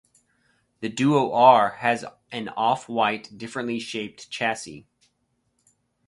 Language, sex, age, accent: English, male, 30-39, United States English